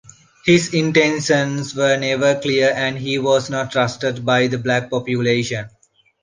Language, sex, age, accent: English, male, 30-39, India and South Asia (India, Pakistan, Sri Lanka)